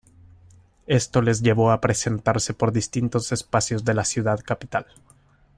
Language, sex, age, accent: Spanish, male, 19-29, América central